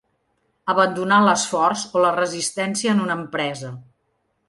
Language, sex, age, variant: Catalan, female, 50-59, Central